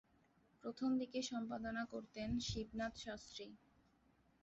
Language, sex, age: Bengali, female, 19-29